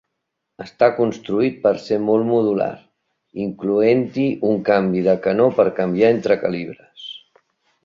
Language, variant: Catalan, Central